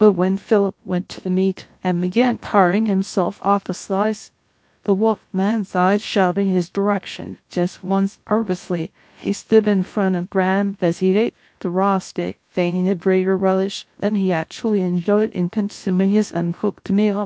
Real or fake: fake